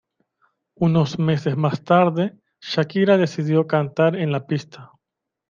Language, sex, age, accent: Spanish, male, 30-39, Caribe: Cuba, Venezuela, Puerto Rico, República Dominicana, Panamá, Colombia caribeña, México caribeño, Costa del golfo de México